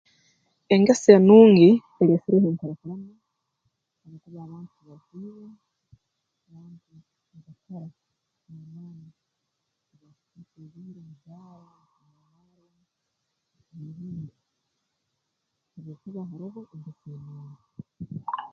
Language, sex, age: Tooro, female, 19-29